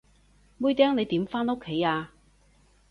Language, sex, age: Cantonese, female, 40-49